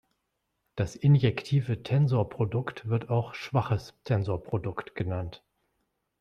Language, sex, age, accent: German, male, 40-49, Deutschland Deutsch